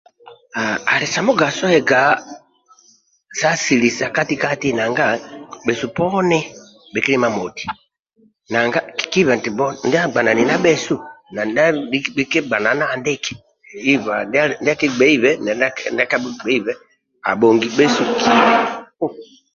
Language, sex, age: Amba (Uganda), male, 70-79